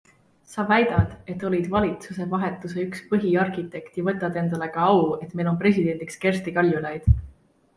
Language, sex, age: Estonian, female, 19-29